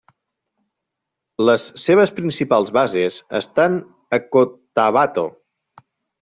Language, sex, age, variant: Catalan, male, 30-39, Nord-Occidental